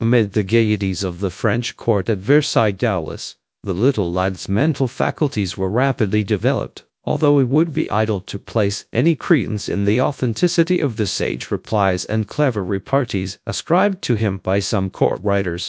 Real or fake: fake